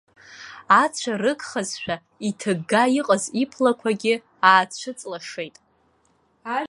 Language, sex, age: Abkhazian, female, under 19